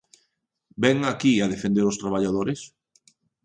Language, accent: Galician, Central (gheada)